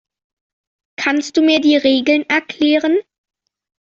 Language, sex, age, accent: German, male, 30-39, Deutschland Deutsch